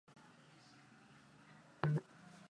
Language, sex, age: Swahili, female, 19-29